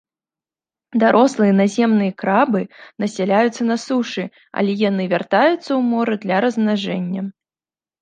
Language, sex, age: Belarusian, female, 19-29